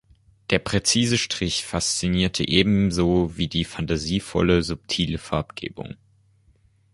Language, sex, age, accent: German, male, under 19, Deutschland Deutsch